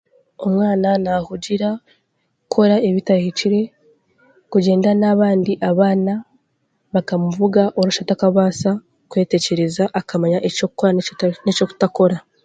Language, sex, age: Chiga, female, 19-29